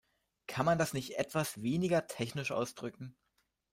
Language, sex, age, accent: German, male, under 19, Deutschland Deutsch